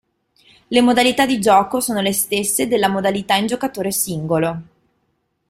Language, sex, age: Italian, female, 30-39